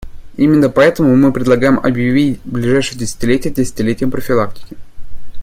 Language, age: Russian, 19-29